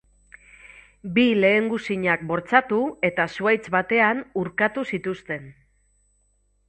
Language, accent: Basque, Mendebalekoa (Araba, Bizkaia, Gipuzkoako mendebaleko herri batzuk)